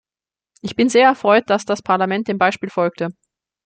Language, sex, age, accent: German, female, 19-29, Österreichisches Deutsch